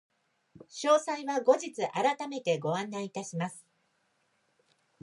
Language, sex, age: Japanese, female, 50-59